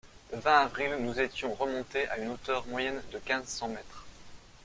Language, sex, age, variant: French, male, 30-39, Français de métropole